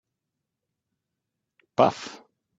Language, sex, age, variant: Catalan, male, 50-59, Central